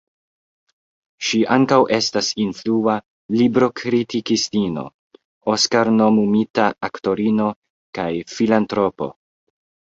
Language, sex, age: Esperanto, male, 19-29